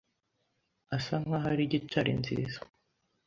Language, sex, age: Kinyarwanda, male, under 19